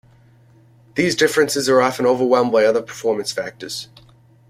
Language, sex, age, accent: English, male, 30-39, United States English